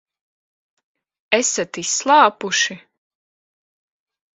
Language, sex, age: Latvian, female, under 19